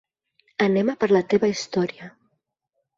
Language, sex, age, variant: Catalan, female, 30-39, Central